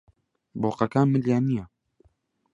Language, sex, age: Central Kurdish, male, 19-29